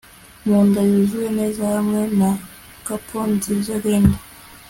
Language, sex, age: Kinyarwanda, female, 19-29